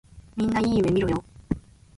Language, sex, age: Japanese, female, 19-29